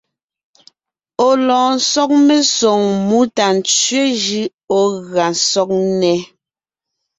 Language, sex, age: Ngiemboon, female, 30-39